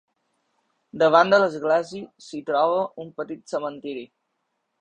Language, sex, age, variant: Catalan, male, under 19, Balear